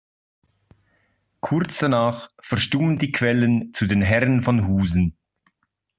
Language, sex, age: German, male, 30-39